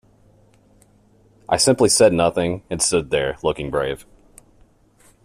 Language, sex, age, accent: English, male, 30-39, United States English